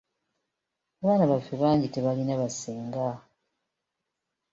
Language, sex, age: Ganda, female, 19-29